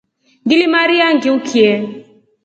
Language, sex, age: Rombo, female, 30-39